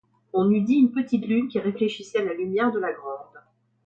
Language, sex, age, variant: French, female, 50-59, Français de métropole